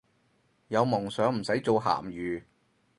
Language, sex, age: Cantonese, male, 30-39